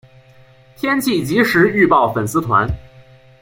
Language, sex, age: Chinese, male, under 19